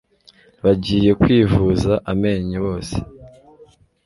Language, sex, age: Kinyarwanda, male, 19-29